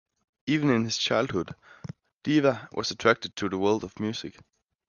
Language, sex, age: English, male, under 19